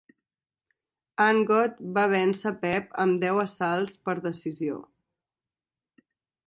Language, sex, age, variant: Catalan, female, 19-29, Central